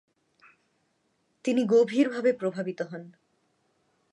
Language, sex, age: Bengali, female, 19-29